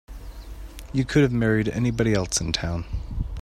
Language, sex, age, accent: English, male, 30-39, United States English